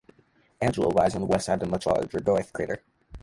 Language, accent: English, United States English